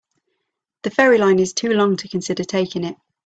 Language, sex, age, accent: English, female, 30-39, England English